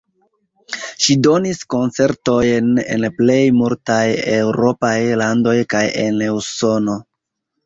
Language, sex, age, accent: Esperanto, male, 30-39, Internacia